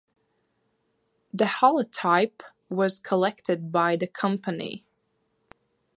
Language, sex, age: English, female, 19-29